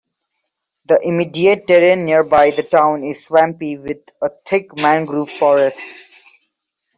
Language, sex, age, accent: English, male, 19-29, India and South Asia (India, Pakistan, Sri Lanka)